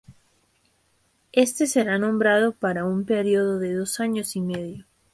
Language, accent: Spanish, América central